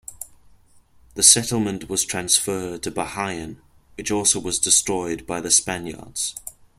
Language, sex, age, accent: English, male, under 19, England English